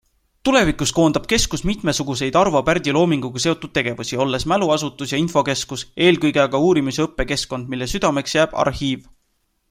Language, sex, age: Estonian, male, 19-29